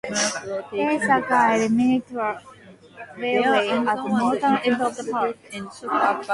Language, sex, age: English, female, 19-29